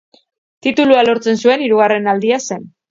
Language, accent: Basque, Mendebalekoa (Araba, Bizkaia, Gipuzkoako mendebaleko herri batzuk)